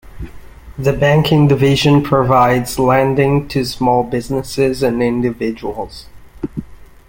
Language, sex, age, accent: English, male, 19-29, United States English